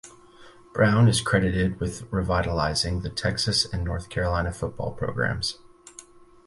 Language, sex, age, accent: English, male, 30-39, United States English